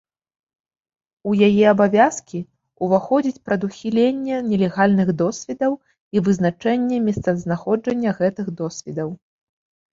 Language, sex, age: Belarusian, female, 30-39